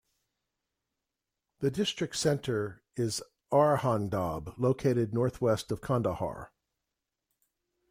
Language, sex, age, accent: English, male, 70-79, United States English